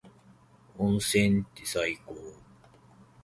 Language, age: Japanese, 19-29